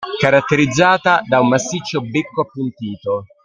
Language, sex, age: Italian, male, 50-59